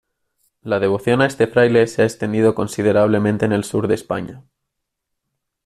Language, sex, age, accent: Spanish, male, 19-29, España: Centro-Sur peninsular (Madrid, Toledo, Castilla-La Mancha)